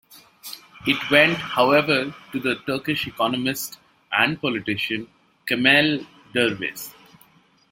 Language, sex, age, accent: English, male, 19-29, India and South Asia (India, Pakistan, Sri Lanka)